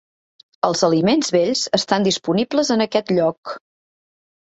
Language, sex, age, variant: Catalan, female, 40-49, Central